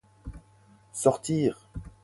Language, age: French, 30-39